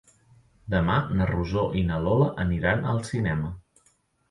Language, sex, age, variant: Catalan, male, 30-39, Central